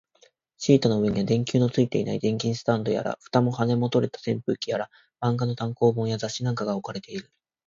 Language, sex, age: Japanese, male, 19-29